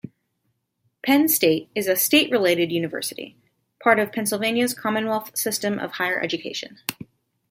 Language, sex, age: English, female, 19-29